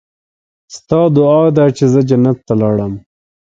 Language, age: Pashto, 19-29